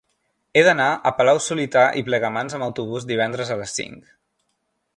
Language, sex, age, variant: Catalan, male, 19-29, Central